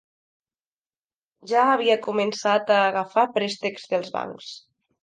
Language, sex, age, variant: Catalan, female, 19-29, Nord-Occidental